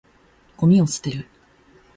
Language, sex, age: Japanese, female, 19-29